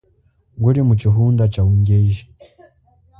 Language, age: Chokwe, 19-29